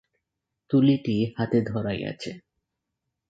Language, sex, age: Bengali, male, 19-29